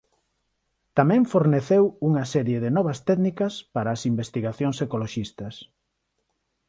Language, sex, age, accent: Galician, male, 50-59, Neofalante